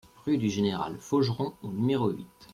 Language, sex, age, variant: French, male, 40-49, Français de métropole